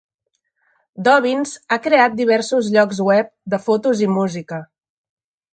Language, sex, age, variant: Catalan, female, 40-49, Central